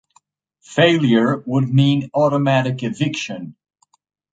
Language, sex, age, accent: English, male, 30-39, United States English; England English